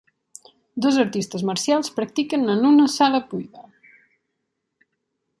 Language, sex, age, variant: Catalan, female, 19-29, Central